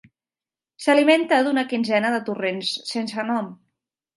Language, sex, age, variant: Catalan, female, 19-29, Central